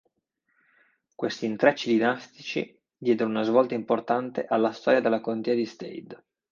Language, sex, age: Italian, male, 30-39